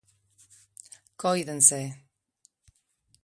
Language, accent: Galician, Normativo (estándar)